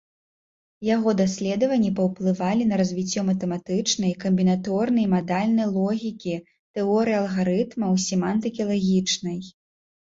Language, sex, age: Belarusian, female, 19-29